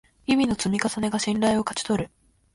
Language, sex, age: Japanese, female, 19-29